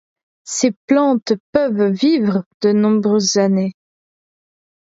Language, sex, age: French, female, 19-29